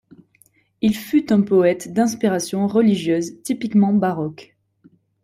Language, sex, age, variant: French, female, 19-29, Français de métropole